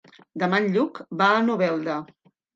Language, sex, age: Catalan, female, 50-59